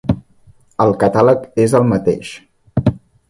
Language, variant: Catalan, Central